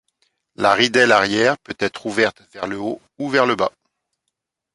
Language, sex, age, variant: French, male, 40-49, Français de métropole